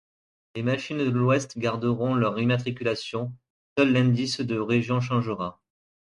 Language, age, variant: French, 30-39, Français de métropole